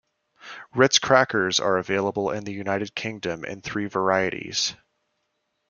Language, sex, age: English, male, 19-29